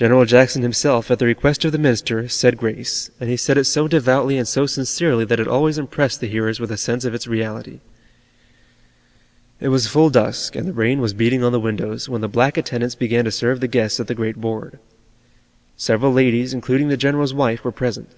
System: none